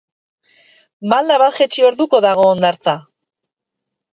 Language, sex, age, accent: Basque, female, 40-49, Erdialdekoa edo Nafarra (Gipuzkoa, Nafarroa)